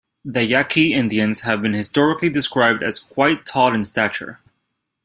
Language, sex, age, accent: English, male, 30-39, United States English